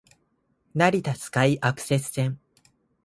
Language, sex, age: Japanese, male, 19-29